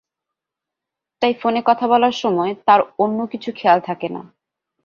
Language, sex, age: Bengali, female, 19-29